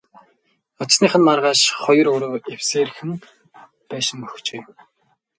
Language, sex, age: Mongolian, male, 19-29